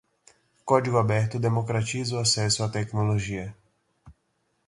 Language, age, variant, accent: Portuguese, 19-29, Portuguese (Brasil), Nordestino